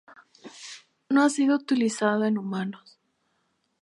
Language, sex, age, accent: Spanish, female, 19-29, México